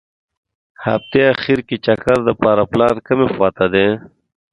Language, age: Pashto, 30-39